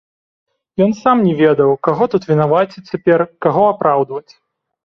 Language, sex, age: Belarusian, male, 19-29